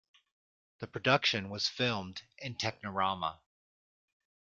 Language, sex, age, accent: English, male, 50-59, United States English